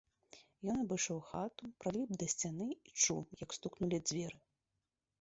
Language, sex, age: Belarusian, female, 30-39